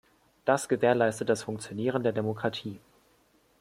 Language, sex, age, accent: German, male, 19-29, Deutschland Deutsch